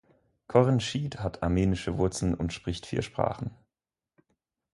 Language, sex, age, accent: German, male, 19-29, Schweizerdeutsch